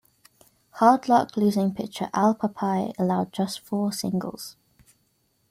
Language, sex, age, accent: English, female, 19-29, England English